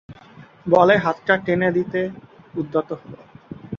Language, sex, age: Bengali, male, 19-29